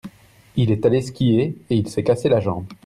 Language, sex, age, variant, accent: French, male, 30-39, Français d'Europe, Français de Belgique